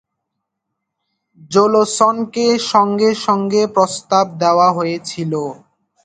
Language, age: Bengali, 19-29